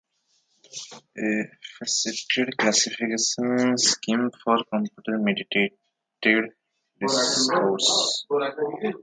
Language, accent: English, India and South Asia (India, Pakistan, Sri Lanka)